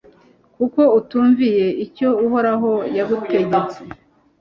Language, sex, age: Kinyarwanda, female, 30-39